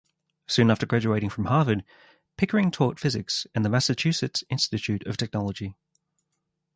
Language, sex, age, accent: English, male, 30-39, Australian English